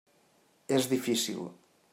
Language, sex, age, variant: Catalan, male, 40-49, Nord-Occidental